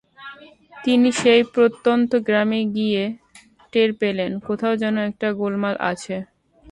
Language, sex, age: Bengali, female, 19-29